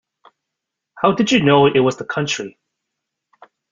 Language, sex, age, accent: English, male, 30-39, Canadian English